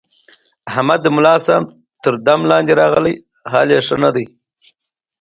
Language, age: Pashto, 40-49